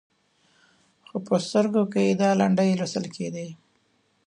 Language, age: Pashto, 40-49